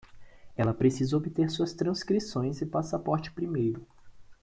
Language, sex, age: Portuguese, male, 30-39